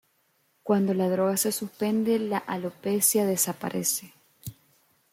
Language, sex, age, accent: Spanish, female, 19-29, América central